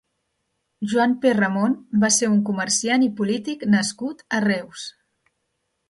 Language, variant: Catalan, Central